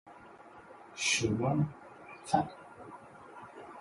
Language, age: Chinese, 30-39